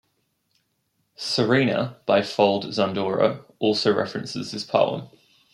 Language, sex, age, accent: English, male, 19-29, Australian English